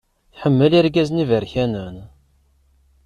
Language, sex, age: Kabyle, male, 30-39